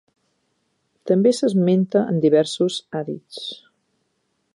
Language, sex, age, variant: Catalan, female, 40-49, Central